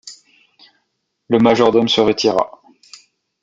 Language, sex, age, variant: French, male, 30-39, Français de métropole